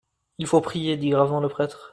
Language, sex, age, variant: French, male, 19-29, Français d'Europe